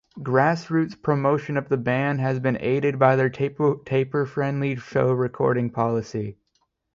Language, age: English, under 19